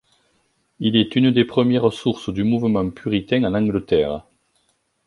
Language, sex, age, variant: French, male, 60-69, Français de métropole